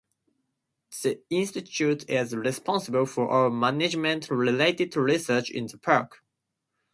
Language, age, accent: English, 19-29, United States English